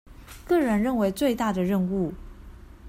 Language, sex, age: Chinese, female, 30-39